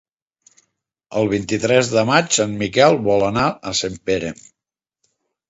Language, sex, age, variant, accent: Catalan, male, 40-49, Central, central